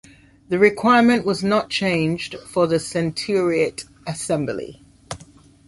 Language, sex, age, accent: English, male, 30-39, England English